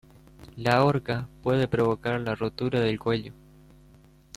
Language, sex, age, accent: Spanish, male, under 19, Rioplatense: Argentina, Uruguay, este de Bolivia, Paraguay